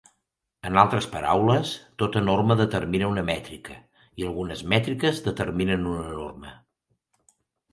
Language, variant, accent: Catalan, Central, tarragoní